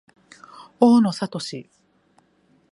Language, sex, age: Japanese, female, 40-49